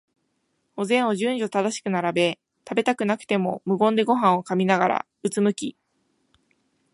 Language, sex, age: Japanese, female, 19-29